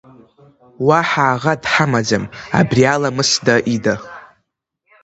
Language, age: Abkhazian, under 19